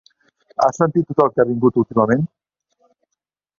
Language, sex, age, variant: Catalan, male, 60-69, Central